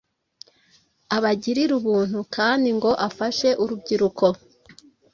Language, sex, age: Kinyarwanda, female, 19-29